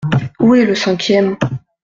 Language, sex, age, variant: French, female, 19-29, Français de métropole